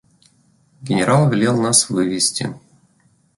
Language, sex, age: Russian, male, 40-49